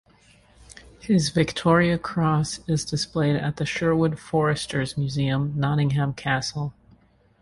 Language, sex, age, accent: English, female, 30-39, United States English